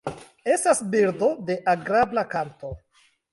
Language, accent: Esperanto, Internacia